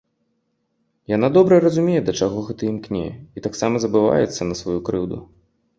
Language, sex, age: Belarusian, male, 30-39